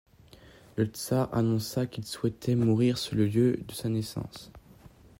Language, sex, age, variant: French, male, under 19, Français de métropole